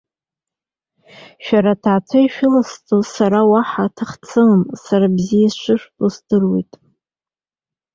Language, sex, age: Abkhazian, female, 30-39